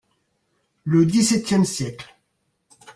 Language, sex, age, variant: French, male, 40-49, Français de métropole